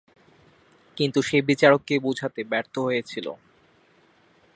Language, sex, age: Bengali, male, 19-29